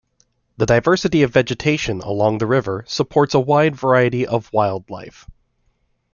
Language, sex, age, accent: English, male, 30-39, United States English